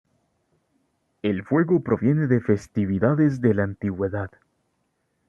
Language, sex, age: Spanish, male, 19-29